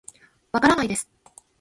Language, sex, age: Japanese, female, 19-29